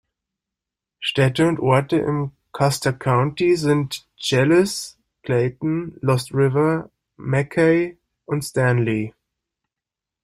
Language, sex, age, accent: German, male, 30-39, Deutschland Deutsch